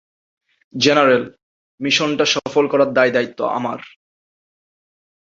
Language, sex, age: Bengali, male, 19-29